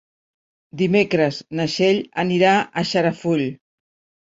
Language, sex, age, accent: Catalan, female, 50-59, Barceloní